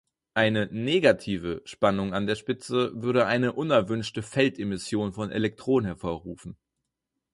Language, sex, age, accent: German, male, 19-29, Deutschland Deutsch